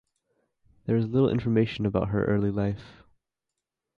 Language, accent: English, United States English